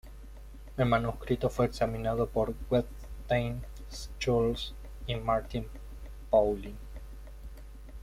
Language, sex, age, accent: Spanish, male, 30-39, Rioplatense: Argentina, Uruguay, este de Bolivia, Paraguay